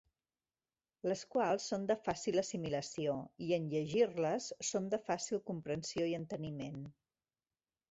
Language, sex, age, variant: Catalan, female, 40-49, Central